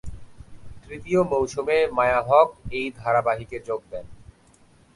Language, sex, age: Bengali, male, 19-29